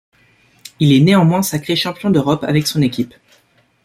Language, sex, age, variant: French, male, 19-29, Français de métropole